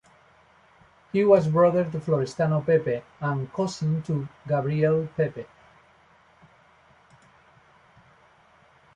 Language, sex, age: English, male, 40-49